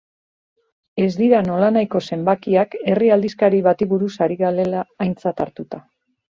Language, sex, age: Basque, female, 40-49